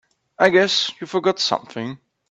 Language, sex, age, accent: English, male, 19-29, United States English